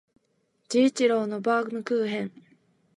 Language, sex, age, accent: Japanese, female, 19-29, 関西弁